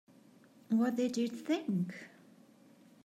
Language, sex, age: English, female, 50-59